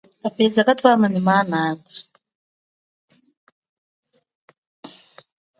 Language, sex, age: Chokwe, female, 40-49